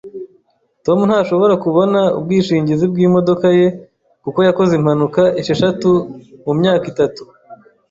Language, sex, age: Kinyarwanda, male, 30-39